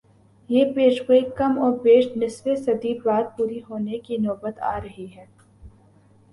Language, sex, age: Urdu, female, 19-29